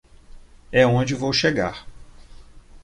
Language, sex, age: Portuguese, male, 50-59